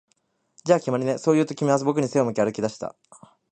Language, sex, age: Japanese, male, 19-29